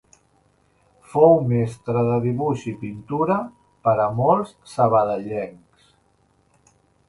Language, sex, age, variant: Catalan, male, 50-59, Central